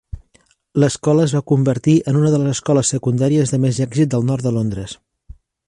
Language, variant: Catalan, Central